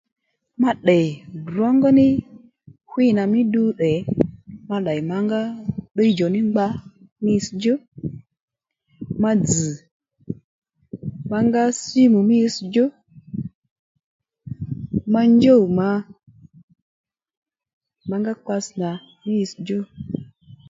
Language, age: Lendu, 19-29